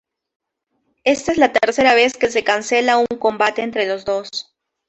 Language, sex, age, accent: Spanish, female, 19-29, Andino-Pacífico: Colombia, Perú, Ecuador, oeste de Bolivia y Venezuela andina